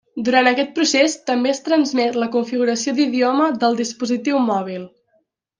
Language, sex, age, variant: Catalan, female, under 19, Central